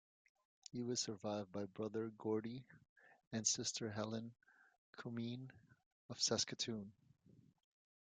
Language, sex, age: English, male, 40-49